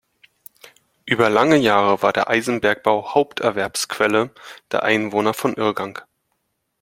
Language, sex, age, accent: German, male, 30-39, Deutschland Deutsch